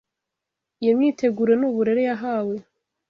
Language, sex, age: Kinyarwanda, female, 30-39